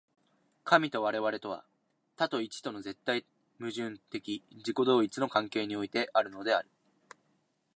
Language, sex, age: Japanese, male, under 19